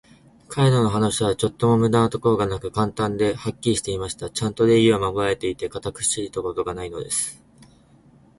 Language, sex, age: Japanese, male, 19-29